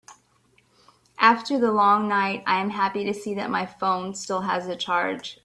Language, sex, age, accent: English, female, 40-49, United States English